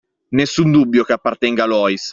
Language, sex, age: Italian, male, 19-29